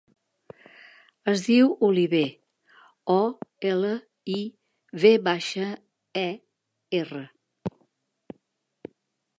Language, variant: Catalan, Central